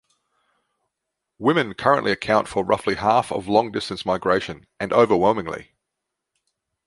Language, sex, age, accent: English, male, 50-59, Australian English